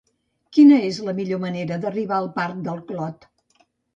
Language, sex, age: Catalan, female, 70-79